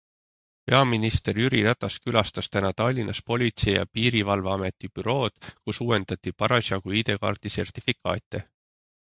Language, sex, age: Estonian, male, 30-39